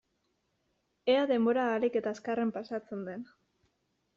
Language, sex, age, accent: Basque, female, 19-29, Mendebalekoa (Araba, Bizkaia, Gipuzkoako mendebaleko herri batzuk)